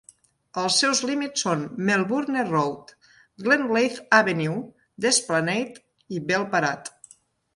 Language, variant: Catalan, Central